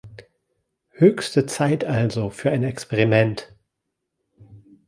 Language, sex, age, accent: German, male, 40-49, Deutschland Deutsch